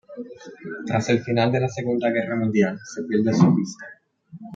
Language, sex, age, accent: Spanish, male, 19-29, Caribe: Cuba, Venezuela, Puerto Rico, República Dominicana, Panamá, Colombia caribeña, México caribeño, Costa del golfo de México